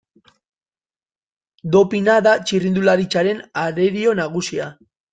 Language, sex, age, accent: Basque, male, 19-29, Mendebalekoa (Araba, Bizkaia, Gipuzkoako mendebaleko herri batzuk)